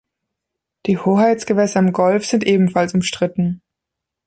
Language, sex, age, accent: German, female, 19-29, Deutschland Deutsch